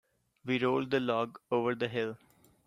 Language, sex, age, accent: English, male, 19-29, India and South Asia (India, Pakistan, Sri Lanka)